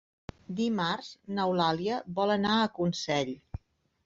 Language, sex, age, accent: Catalan, female, 50-59, Empordanès